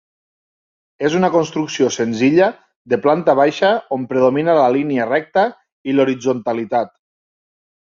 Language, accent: Catalan, Lleidatà